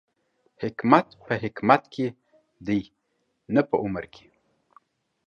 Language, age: Pashto, 50-59